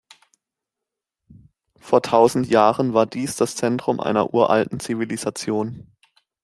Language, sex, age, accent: German, male, 19-29, Deutschland Deutsch